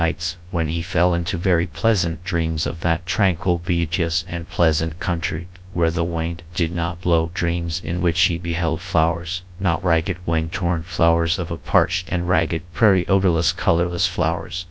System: TTS, GradTTS